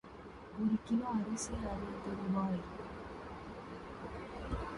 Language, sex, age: English, female, 19-29